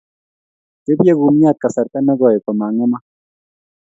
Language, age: Kalenjin, 19-29